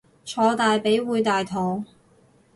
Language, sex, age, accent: Cantonese, female, 30-39, 广州音